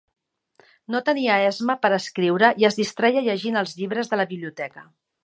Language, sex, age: Catalan, female, 50-59